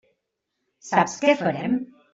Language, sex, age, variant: Catalan, female, 50-59, Central